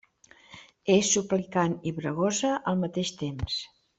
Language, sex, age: Catalan, female, 60-69